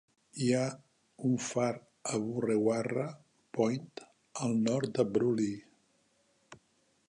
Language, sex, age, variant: Catalan, male, 70-79, Central